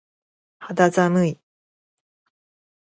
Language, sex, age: Japanese, female, 30-39